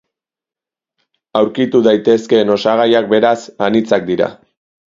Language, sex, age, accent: Basque, male, 19-29, Mendebalekoa (Araba, Bizkaia, Gipuzkoako mendebaleko herri batzuk)